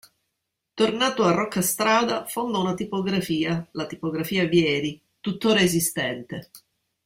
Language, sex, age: Italian, female, 50-59